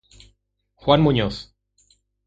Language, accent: Spanish, España: Centro-Sur peninsular (Madrid, Toledo, Castilla-La Mancha)